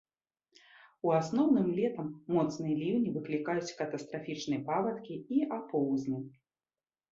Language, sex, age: Belarusian, female, 30-39